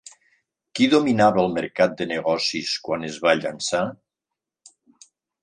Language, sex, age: Catalan, male, 60-69